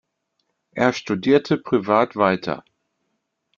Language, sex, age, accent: German, male, 30-39, Deutschland Deutsch